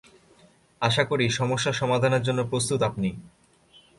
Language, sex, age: Bengali, male, 19-29